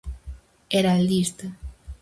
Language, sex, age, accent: Galician, female, under 19, Central (gheada)